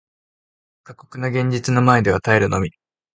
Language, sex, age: Japanese, male, 19-29